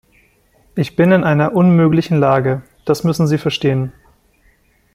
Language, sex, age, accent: German, female, 19-29, Deutschland Deutsch